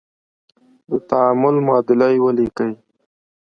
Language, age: Pashto, 30-39